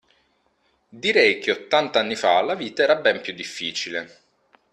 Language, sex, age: Italian, male, 30-39